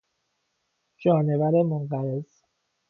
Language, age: Persian, 40-49